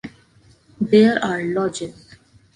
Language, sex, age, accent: English, female, 19-29, India and South Asia (India, Pakistan, Sri Lanka)